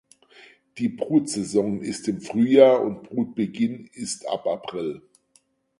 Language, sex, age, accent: German, male, 50-59, Deutschland Deutsch